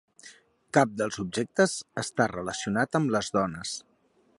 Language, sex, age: Catalan, male, 40-49